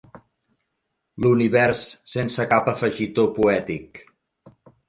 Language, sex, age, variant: Catalan, male, 40-49, Central